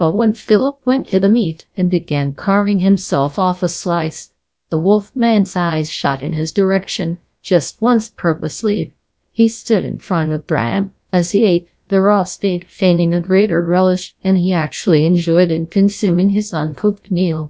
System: TTS, GlowTTS